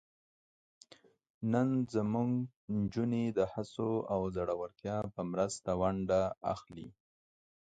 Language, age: Pashto, 30-39